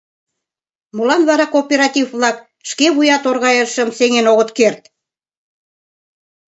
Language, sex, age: Mari, female, 19-29